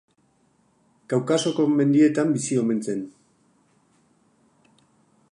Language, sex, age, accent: Basque, male, 40-49, Erdialdekoa edo Nafarra (Gipuzkoa, Nafarroa)